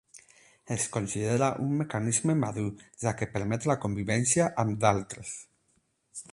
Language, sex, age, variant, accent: Catalan, male, 40-49, Alacantí, Barcelona